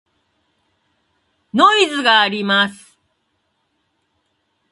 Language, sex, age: Japanese, female, 50-59